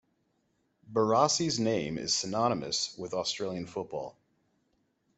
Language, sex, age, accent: English, male, 30-39, United States English